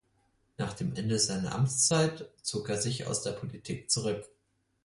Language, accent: German, Deutschland Deutsch